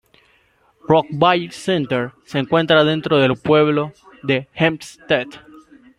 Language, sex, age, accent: Spanish, male, under 19, América central